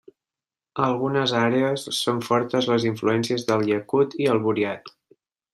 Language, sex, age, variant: Catalan, male, 19-29, Central